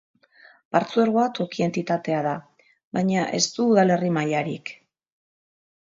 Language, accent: Basque, Mendebalekoa (Araba, Bizkaia, Gipuzkoako mendebaleko herri batzuk)